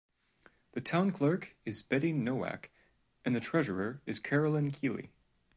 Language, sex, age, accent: English, male, 30-39, United States English